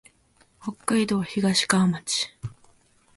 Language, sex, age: Japanese, female, 19-29